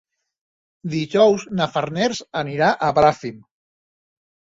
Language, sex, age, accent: Catalan, male, 40-49, valencià